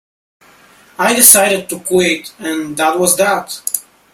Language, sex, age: English, male, under 19